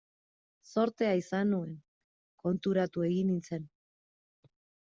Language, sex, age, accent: Basque, female, 30-39, Erdialdekoa edo Nafarra (Gipuzkoa, Nafarroa)